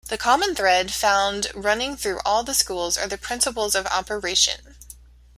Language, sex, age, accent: English, female, 30-39, United States English